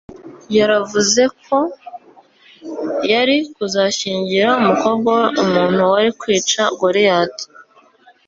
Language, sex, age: Kinyarwanda, female, 19-29